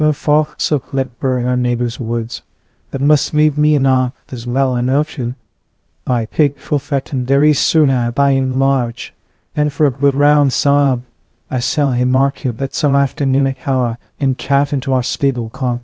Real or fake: fake